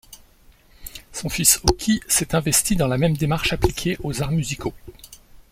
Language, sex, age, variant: French, male, 50-59, Français de métropole